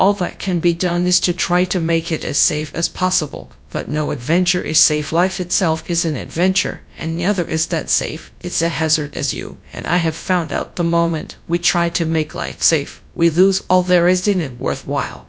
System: TTS, GradTTS